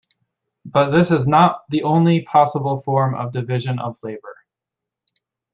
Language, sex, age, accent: English, male, 19-29, United States English